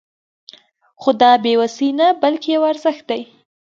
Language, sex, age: Pashto, female, 19-29